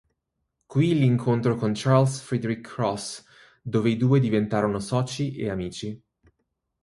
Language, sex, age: Italian, male, 30-39